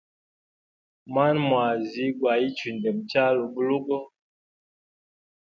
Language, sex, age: Hemba, male, 40-49